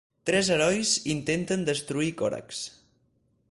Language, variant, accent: Catalan, Central, central